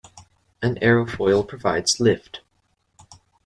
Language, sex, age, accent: English, male, under 19, United States English